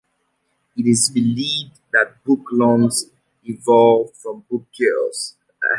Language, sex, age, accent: English, male, 30-39, United States English